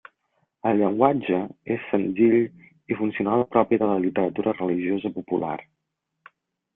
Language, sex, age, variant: Catalan, male, 19-29, Central